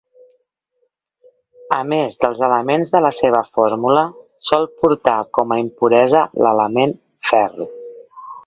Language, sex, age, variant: Catalan, female, 50-59, Central